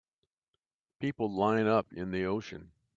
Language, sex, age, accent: English, male, 70-79, United States English